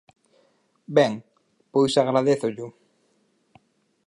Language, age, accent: Galician, 19-29, Oriental (común en zona oriental)